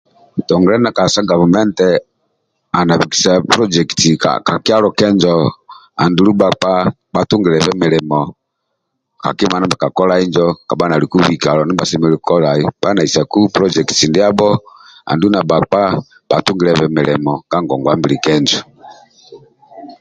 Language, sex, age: Amba (Uganda), male, 50-59